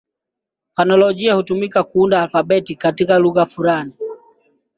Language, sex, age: Swahili, male, 19-29